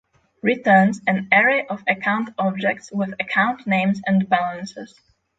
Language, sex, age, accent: English, female, 19-29, Slavic; polish